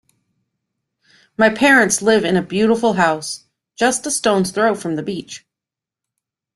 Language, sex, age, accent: English, female, 40-49, United States English